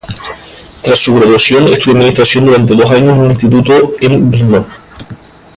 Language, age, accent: Spanish, 19-29, España: Islas Canarias